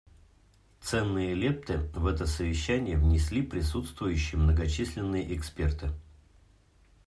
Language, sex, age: Russian, male, 40-49